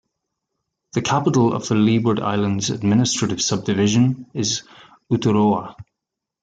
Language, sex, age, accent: English, male, 40-49, Irish English